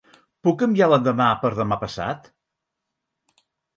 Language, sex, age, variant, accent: Catalan, male, 60-69, Central, central